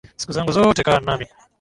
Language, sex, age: Swahili, male, 19-29